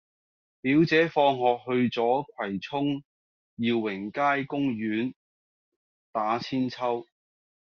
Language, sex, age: Cantonese, male, 40-49